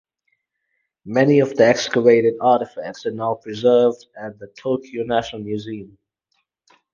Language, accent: English, England English